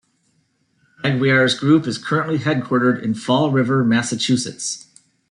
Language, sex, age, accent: English, male, 50-59, United States English